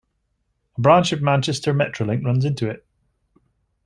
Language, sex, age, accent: English, male, 40-49, Scottish English